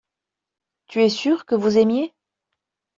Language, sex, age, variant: French, female, 19-29, Français de métropole